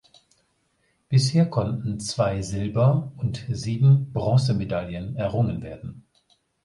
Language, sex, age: German, male, 50-59